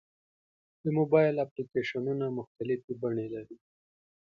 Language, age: Pashto, 19-29